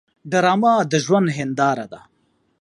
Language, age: Pashto, 30-39